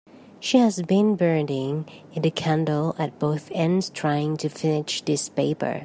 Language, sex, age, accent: English, female, 19-29, England English